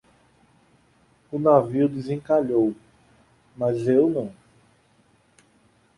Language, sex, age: Portuguese, male, 30-39